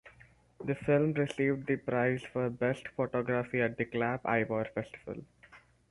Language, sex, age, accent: English, male, under 19, India and South Asia (India, Pakistan, Sri Lanka)